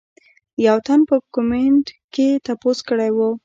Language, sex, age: Pashto, female, under 19